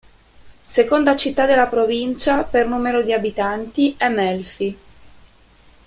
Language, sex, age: Italian, female, 19-29